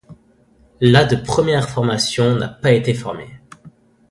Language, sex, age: French, male, under 19